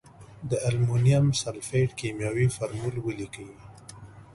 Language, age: Pashto, 30-39